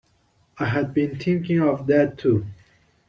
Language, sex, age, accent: English, male, 19-29, United States English